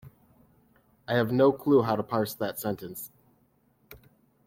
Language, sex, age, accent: English, male, 30-39, United States English